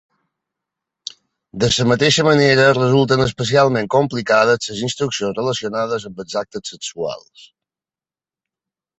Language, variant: Catalan, Balear